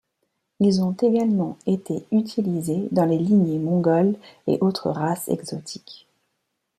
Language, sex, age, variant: French, female, 19-29, Français de métropole